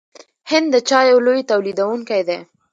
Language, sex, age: Pashto, female, 19-29